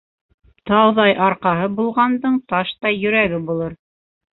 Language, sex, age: Bashkir, female, 40-49